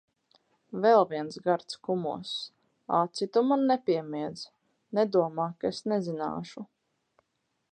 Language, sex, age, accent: Latvian, female, 30-39, bez akcenta